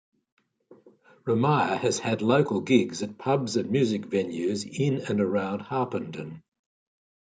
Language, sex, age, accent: English, male, 70-79, Australian English